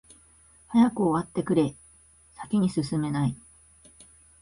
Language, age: Japanese, 40-49